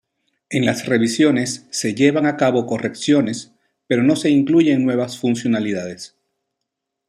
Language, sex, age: Spanish, male, 50-59